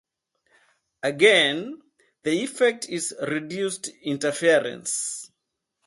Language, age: English, 50-59